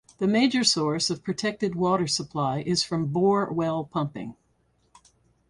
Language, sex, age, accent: English, female, 60-69, United States English